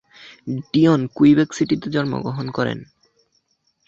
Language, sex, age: Bengali, male, under 19